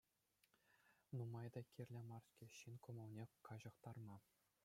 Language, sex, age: Chuvash, male, under 19